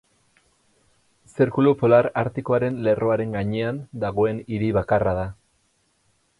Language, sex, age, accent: Basque, male, 30-39, Erdialdekoa edo Nafarra (Gipuzkoa, Nafarroa)